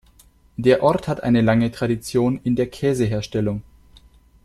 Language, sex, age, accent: German, male, 19-29, Deutschland Deutsch